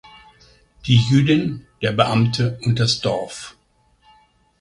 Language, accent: German, Deutschland Deutsch